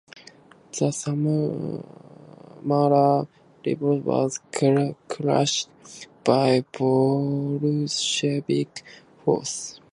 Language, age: English, under 19